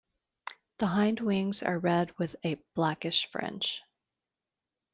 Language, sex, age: English, female, 40-49